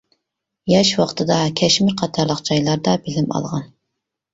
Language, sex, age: Uyghur, female, 19-29